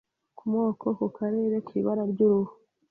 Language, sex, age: Kinyarwanda, female, 30-39